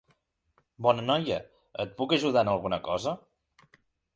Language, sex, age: Catalan, male, 19-29